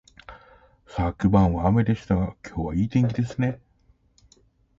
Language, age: Japanese, 40-49